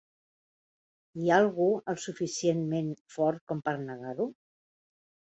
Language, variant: Catalan, Central